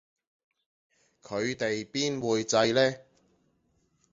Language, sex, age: Cantonese, male, 40-49